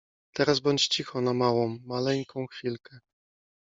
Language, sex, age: Polish, male, 30-39